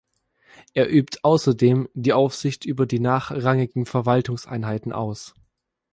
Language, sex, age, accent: German, male, 19-29, Deutschland Deutsch